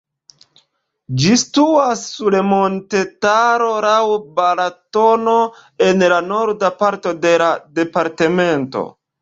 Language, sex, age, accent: Esperanto, male, 30-39, Internacia